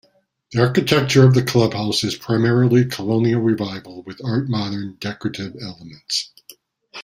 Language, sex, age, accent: English, male, 60-69, United States English